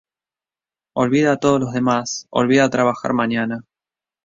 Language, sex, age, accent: Spanish, male, 19-29, Rioplatense: Argentina, Uruguay, este de Bolivia, Paraguay